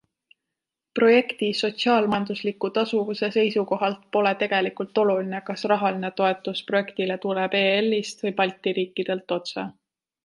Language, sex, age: Estonian, female, 19-29